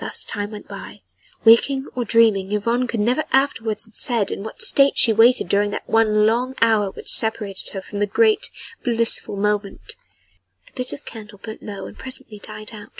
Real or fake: real